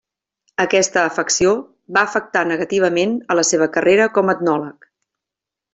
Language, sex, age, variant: Catalan, female, 50-59, Central